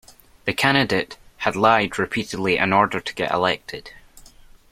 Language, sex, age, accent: English, male, under 19, Scottish English